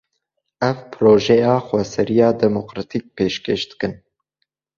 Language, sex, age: Kurdish, male, 19-29